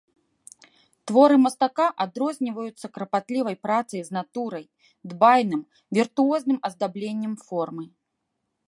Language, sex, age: Belarusian, female, 30-39